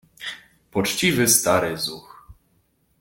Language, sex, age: Polish, male, 19-29